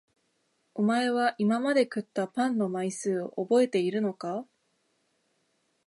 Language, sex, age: Japanese, female, 19-29